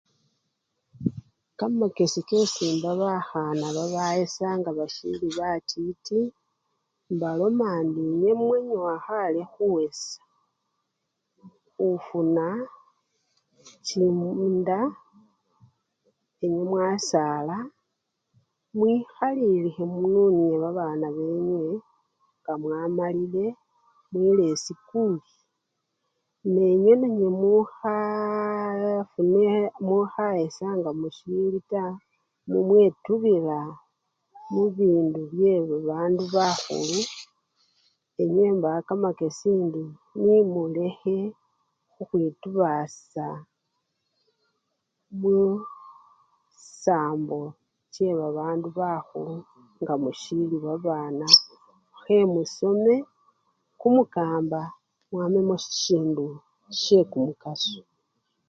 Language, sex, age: Luyia, female, 40-49